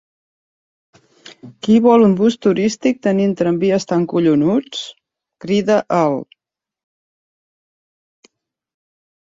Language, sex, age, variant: Catalan, female, 60-69, Central